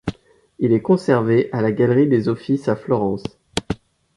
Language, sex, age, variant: French, male, 40-49, Français de métropole